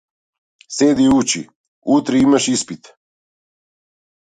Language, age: Macedonian, 40-49